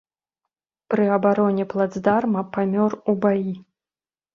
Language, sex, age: Belarusian, female, 30-39